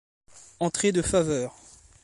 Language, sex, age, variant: French, male, 19-29, Français de métropole